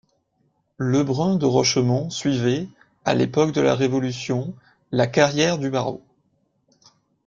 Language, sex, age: French, male, 19-29